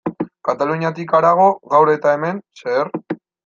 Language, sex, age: Basque, male, 19-29